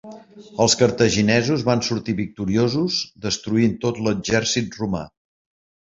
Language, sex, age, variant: Catalan, male, 50-59, Central